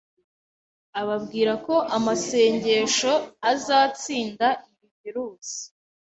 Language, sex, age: Kinyarwanda, female, 19-29